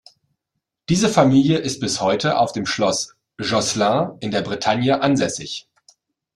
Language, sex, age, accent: German, male, 40-49, Deutschland Deutsch